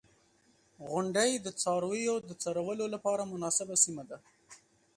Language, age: Pashto, 19-29